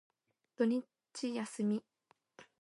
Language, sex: Japanese, female